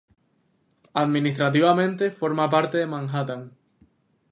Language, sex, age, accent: Spanish, male, 19-29, España: Islas Canarias